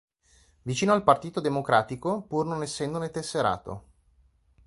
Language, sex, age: Italian, male, 30-39